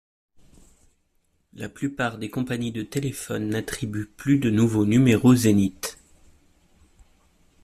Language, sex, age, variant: French, male, 40-49, Français de métropole